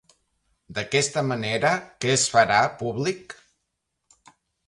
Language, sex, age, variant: Catalan, male, 40-49, Nord-Occidental